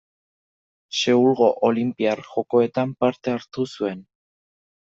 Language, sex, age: Basque, male, under 19